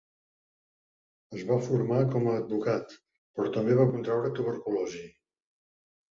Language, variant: Catalan, Central